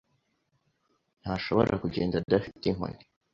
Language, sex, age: Kinyarwanda, male, under 19